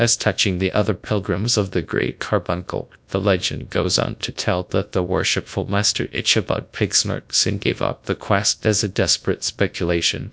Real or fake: fake